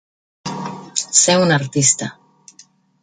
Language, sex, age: Catalan, female, 50-59